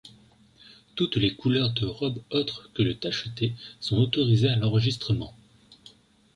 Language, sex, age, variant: French, male, 30-39, Français de métropole